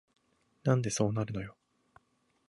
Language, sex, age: Japanese, male, 19-29